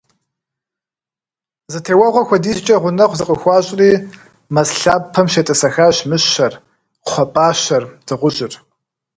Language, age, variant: Kabardian, 30-39, Адыгэбзэ (Къэбэрдей, Кирил, псоми зэдай)